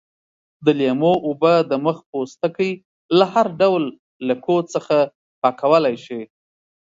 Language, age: Pashto, 30-39